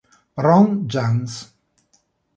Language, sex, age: Italian, male, 40-49